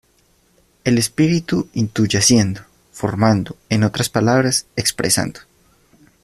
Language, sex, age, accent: Spanish, male, 19-29, Andino-Pacífico: Colombia, Perú, Ecuador, oeste de Bolivia y Venezuela andina